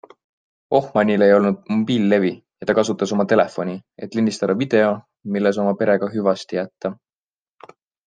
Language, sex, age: Estonian, male, 19-29